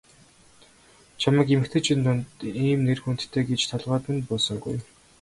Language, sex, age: Mongolian, male, 19-29